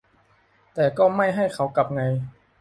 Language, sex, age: Thai, male, 19-29